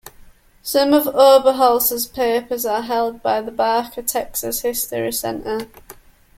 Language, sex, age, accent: English, female, 19-29, England English